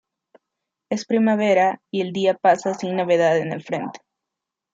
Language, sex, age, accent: Spanish, female, 19-29, Andino-Pacífico: Colombia, Perú, Ecuador, oeste de Bolivia y Venezuela andina